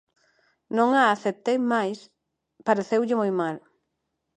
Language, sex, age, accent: Galician, female, 30-39, Neofalante